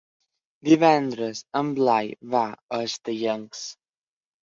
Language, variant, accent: Catalan, Balear, balear